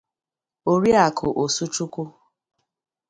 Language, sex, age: Igbo, female, 30-39